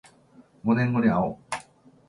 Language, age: Japanese, 40-49